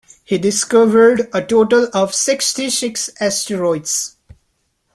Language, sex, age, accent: English, male, 19-29, India and South Asia (India, Pakistan, Sri Lanka)